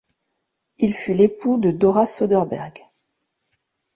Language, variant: French, Français de métropole